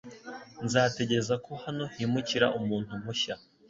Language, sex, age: Kinyarwanda, male, 19-29